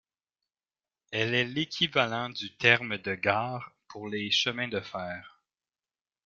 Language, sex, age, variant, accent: French, male, 30-39, Français d'Amérique du Nord, Français du Canada